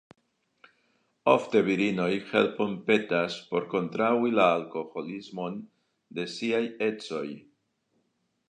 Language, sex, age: Esperanto, male, 60-69